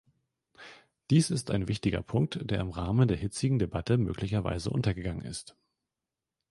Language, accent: German, Deutschland Deutsch